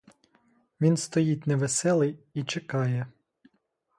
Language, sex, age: Ukrainian, male, 30-39